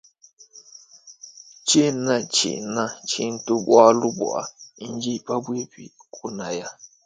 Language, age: Luba-Lulua, 19-29